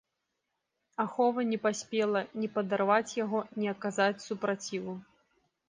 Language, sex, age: Belarusian, female, 19-29